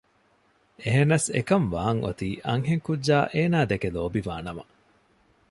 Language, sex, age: Divehi, male, 30-39